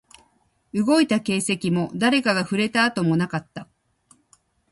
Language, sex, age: Japanese, female, 50-59